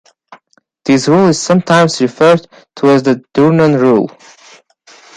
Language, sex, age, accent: English, male, 19-29, United States English